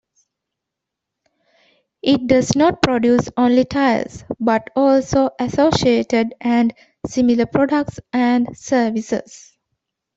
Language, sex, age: English, female, 19-29